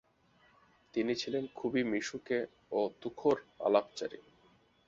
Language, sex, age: Bengali, male, 19-29